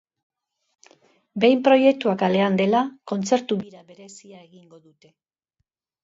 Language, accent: Basque, Mendebalekoa (Araba, Bizkaia, Gipuzkoako mendebaleko herri batzuk)